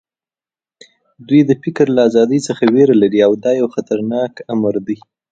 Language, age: Pashto, 19-29